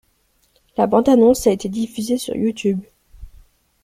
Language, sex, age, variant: French, female, under 19, Français de métropole